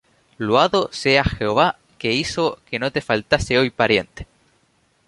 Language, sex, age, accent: Spanish, male, 19-29, España: Islas Canarias